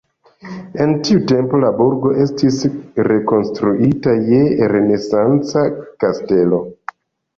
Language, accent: Esperanto, Internacia